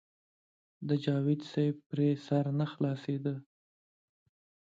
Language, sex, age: Pashto, female, 19-29